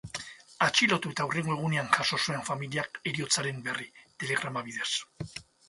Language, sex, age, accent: Basque, male, 60-69, Mendebalekoa (Araba, Bizkaia, Gipuzkoako mendebaleko herri batzuk)